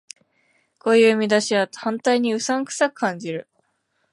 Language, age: Japanese, 19-29